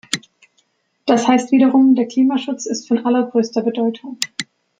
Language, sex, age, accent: German, female, 19-29, Deutschland Deutsch